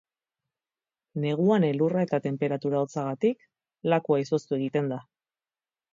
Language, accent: Basque, Erdialdekoa edo Nafarra (Gipuzkoa, Nafarroa)